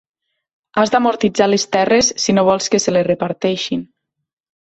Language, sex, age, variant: Catalan, female, 19-29, Nord-Occidental